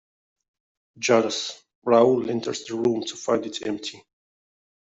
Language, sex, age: English, male, 30-39